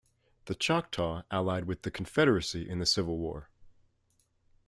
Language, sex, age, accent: English, male, 19-29, United States English